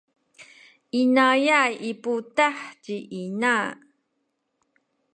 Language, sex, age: Sakizaya, female, 50-59